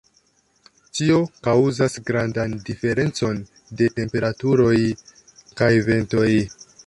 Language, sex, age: Esperanto, male, 19-29